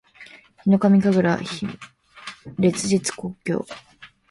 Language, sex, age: Japanese, female, 19-29